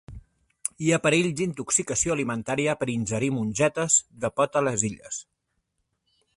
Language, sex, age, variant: Catalan, male, 30-39, Central